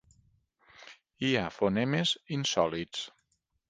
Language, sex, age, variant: Catalan, male, 40-49, Nord-Occidental